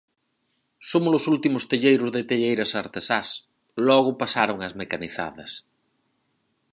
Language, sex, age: Galician, male, 40-49